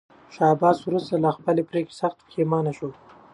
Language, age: Pashto, 19-29